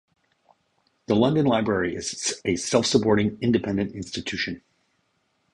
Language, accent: English, United States English